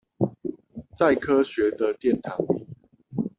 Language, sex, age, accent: Chinese, male, 30-39, 出生地：新北市